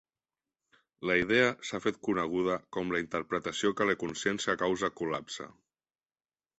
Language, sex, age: Catalan, male, 30-39